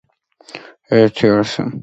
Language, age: Georgian, under 19